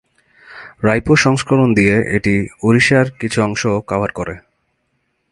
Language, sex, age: Bengali, male, 19-29